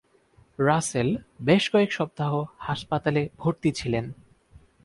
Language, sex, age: Bengali, male, 19-29